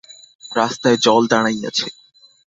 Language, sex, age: Bengali, male, 19-29